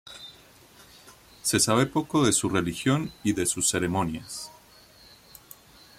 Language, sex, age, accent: Spanish, male, 40-49, Andino-Pacífico: Colombia, Perú, Ecuador, oeste de Bolivia y Venezuela andina